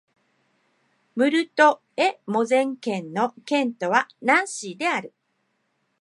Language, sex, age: Japanese, female, 50-59